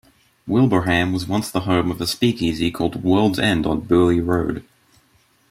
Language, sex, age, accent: English, male, under 19, Australian English